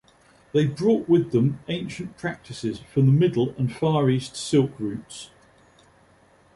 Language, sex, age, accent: English, male, 50-59, England English